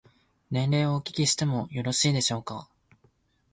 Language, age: Japanese, 19-29